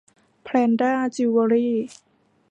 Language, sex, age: Thai, female, 19-29